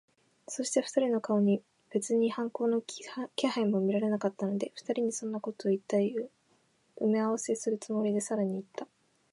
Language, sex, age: Japanese, female, 19-29